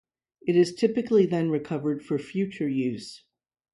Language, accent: English, United States English